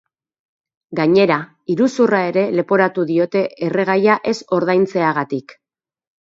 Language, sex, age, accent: Basque, female, 40-49, Mendebalekoa (Araba, Bizkaia, Gipuzkoako mendebaleko herri batzuk)